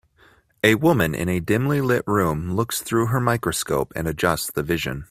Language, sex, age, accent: English, male, 19-29, United States English